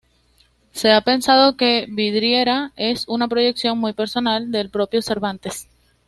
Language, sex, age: Spanish, female, 19-29